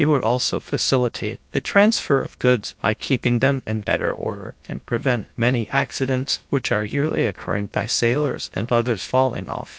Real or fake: fake